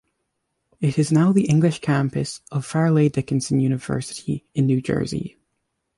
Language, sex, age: English, male, under 19